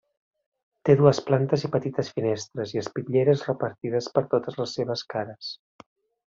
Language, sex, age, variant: Catalan, male, 40-49, Central